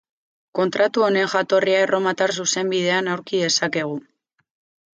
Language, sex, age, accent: Basque, female, 19-29, Mendebalekoa (Araba, Bizkaia, Gipuzkoako mendebaleko herri batzuk)